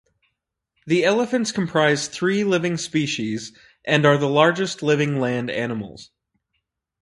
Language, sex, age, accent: English, male, 19-29, United States English